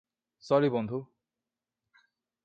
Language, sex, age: Bengali, male, 19-29